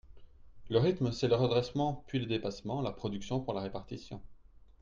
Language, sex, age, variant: French, male, 30-39, Français de métropole